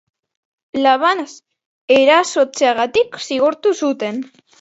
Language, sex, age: Basque, male, 40-49